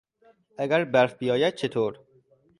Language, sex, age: Persian, male, under 19